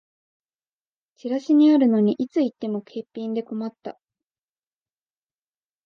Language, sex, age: Japanese, female, 19-29